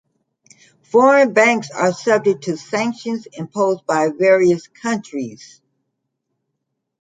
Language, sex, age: English, female, 60-69